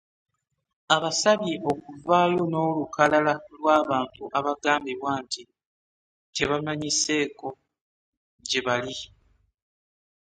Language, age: Ganda, 19-29